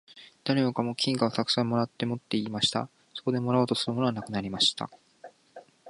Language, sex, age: Japanese, male, 19-29